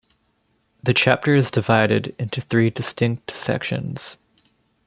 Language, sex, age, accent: English, male, 19-29, Canadian English